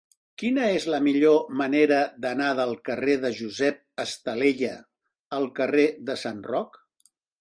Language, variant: Catalan, Central